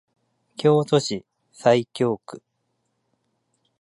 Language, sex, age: Japanese, male, 30-39